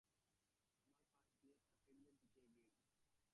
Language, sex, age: Bengali, male, under 19